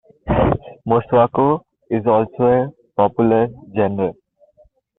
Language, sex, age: English, male, 19-29